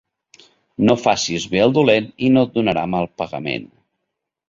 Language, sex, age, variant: Catalan, male, 40-49, Nord-Occidental